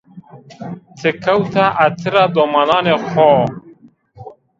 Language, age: Zaza, 30-39